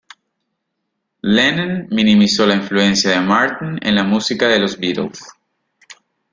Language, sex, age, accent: Spanish, male, 19-29, Caribe: Cuba, Venezuela, Puerto Rico, República Dominicana, Panamá, Colombia caribeña, México caribeño, Costa del golfo de México